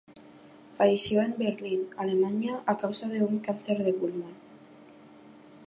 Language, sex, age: Spanish, female, under 19